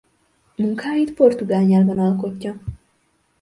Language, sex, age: Hungarian, female, 19-29